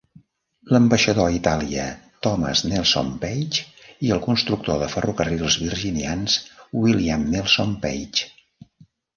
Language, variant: Catalan, Central